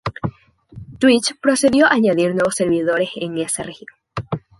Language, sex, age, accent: Spanish, female, 19-29, Andino-Pacífico: Colombia, Perú, Ecuador, oeste de Bolivia y Venezuela andina